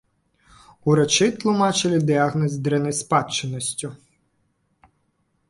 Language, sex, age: Belarusian, male, 19-29